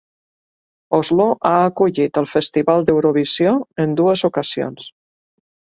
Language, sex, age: Catalan, female, 50-59